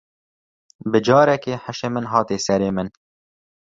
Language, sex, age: Kurdish, male, 19-29